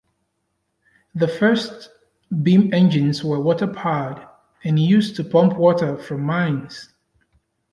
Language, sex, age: English, male, 30-39